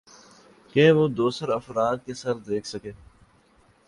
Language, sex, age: Urdu, male, 19-29